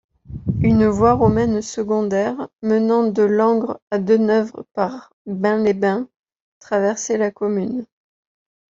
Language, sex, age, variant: French, female, 30-39, Français de métropole